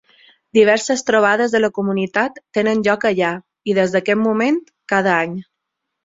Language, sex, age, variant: Catalan, female, 30-39, Balear